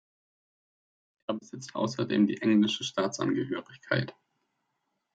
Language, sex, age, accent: German, male, 19-29, Deutschland Deutsch